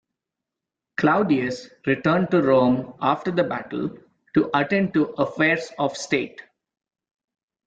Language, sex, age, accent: English, male, 19-29, India and South Asia (India, Pakistan, Sri Lanka)